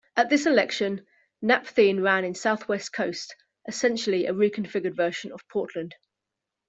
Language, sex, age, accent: English, female, 40-49, England English